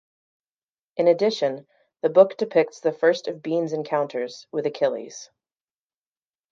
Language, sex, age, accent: English, female, 30-39, United States English